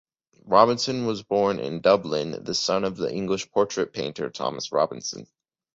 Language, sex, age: English, male, under 19